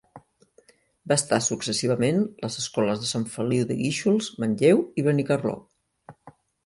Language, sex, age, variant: Catalan, female, 50-59, Central